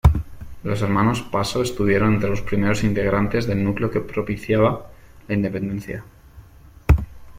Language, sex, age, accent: Spanish, male, 19-29, España: Centro-Sur peninsular (Madrid, Toledo, Castilla-La Mancha)